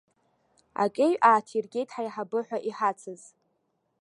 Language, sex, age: Abkhazian, female, under 19